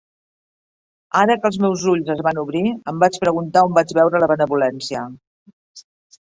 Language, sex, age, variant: Catalan, female, 50-59, Central